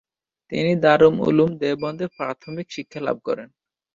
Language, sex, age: Bengali, male, 19-29